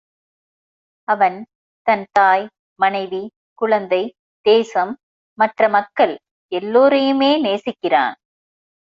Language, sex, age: Tamil, female, 50-59